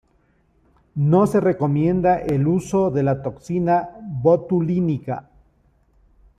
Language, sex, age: Spanish, male, 50-59